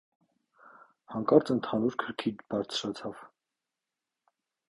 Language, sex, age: Armenian, male, 19-29